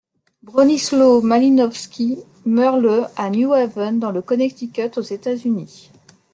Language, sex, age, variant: French, female, 30-39, Français de métropole